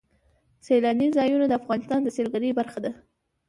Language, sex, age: Pashto, female, under 19